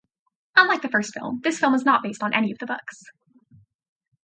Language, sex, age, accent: English, female, 19-29, United States English